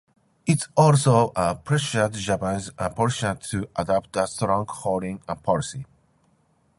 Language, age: English, 50-59